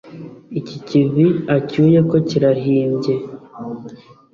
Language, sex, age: Kinyarwanda, male, 30-39